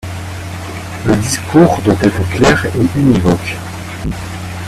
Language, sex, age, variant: French, male, 30-39, Français de métropole